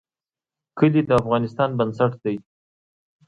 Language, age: Pashto, 40-49